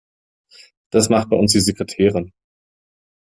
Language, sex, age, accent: German, male, 19-29, Deutschland Deutsch